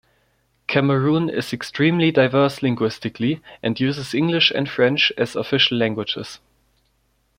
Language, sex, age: English, male, under 19